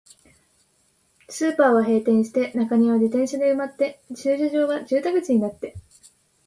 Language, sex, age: Japanese, female, 19-29